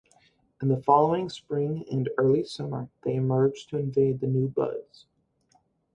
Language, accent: English, United States English